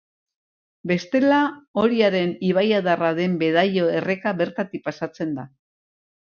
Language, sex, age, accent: Basque, female, 70-79, Mendebalekoa (Araba, Bizkaia, Gipuzkoako mendebaleko herri batzuk)